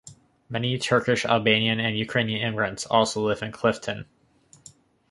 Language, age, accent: English, 19-29, United States English